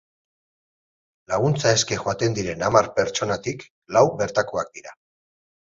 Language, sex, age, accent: Basque, male, 40-49, Erdialdekoa edo Nafarra (Gipuzkoa, Nafarroa)